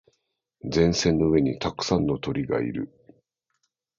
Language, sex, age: Japanese, male, 40-49